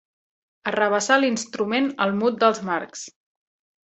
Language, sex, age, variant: Catalan, female, 30-39, Central